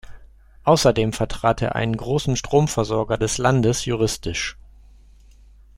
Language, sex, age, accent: German, male, 40-49, Deutschland Deutsch